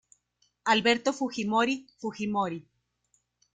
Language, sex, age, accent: Spanish, female, 40-49, México